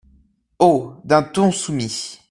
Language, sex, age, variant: French, male, 19-29, Français de métropole